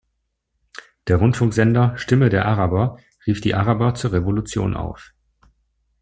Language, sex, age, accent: German, male, 40-49, Deutschland Deutsch